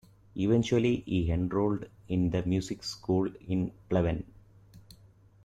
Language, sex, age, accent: English, male, 40-49, England English